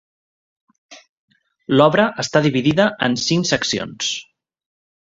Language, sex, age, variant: Catalan, male, 19-29, Central